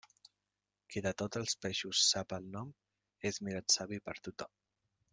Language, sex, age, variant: Catalan, male, 30-39, Central